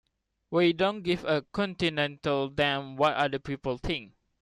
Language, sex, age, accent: English, male, 19-29, Malaysian English